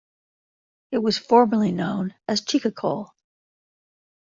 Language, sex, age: English, female, 50-59